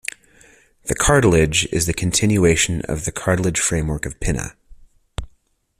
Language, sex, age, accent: English, male, 30-39, United States English